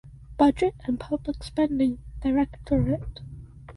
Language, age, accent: English, under 19, Canadian English